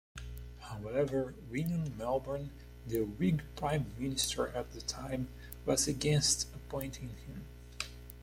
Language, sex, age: English, male, 19-29